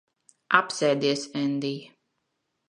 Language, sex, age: Latvian, female, 19-29